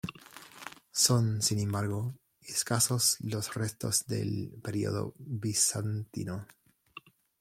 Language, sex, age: Spanish, male, 30-39